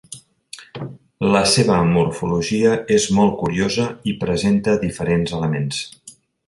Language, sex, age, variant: Catalan, male, 50-59, Central